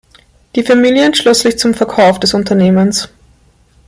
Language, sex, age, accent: German, female, 19-29, Österreichisches Deutsch